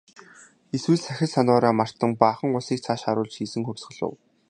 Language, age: Mongolian, 19-29